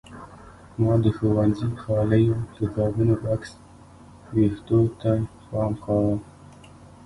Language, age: Pashto, 19-29